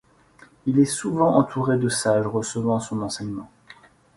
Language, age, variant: French, 40-49, Français de métropole